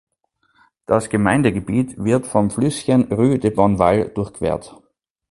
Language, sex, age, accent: German, male, 40-49, Österreichisches Deutsch